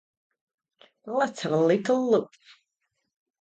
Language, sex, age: English, female, 30-39